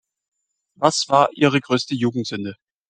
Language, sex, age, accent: German, male, 30-39, Deutschland Deutsch